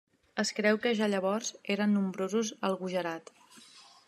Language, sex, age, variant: Catalan, female, 30-39, Central